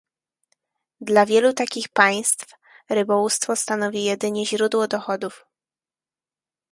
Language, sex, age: Polish, female, 19-29